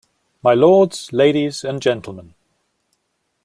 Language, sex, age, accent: English, male, 40-49, England English